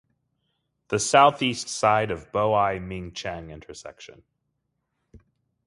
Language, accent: English, United States English